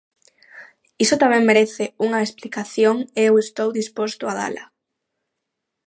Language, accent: Galician, Atlántico (seseo e gheada); Normativo (estándar)